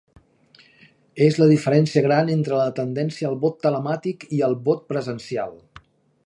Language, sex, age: Catalan, male, 50-59